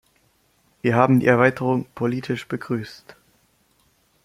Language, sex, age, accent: German, male, under 19, Deutschland Deutsch